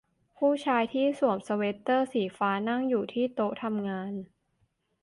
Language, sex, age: Thai, female, 19-29